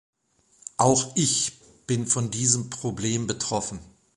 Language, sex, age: German, male, 40-49